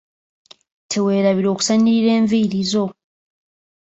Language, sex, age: Ganda, female, 19-29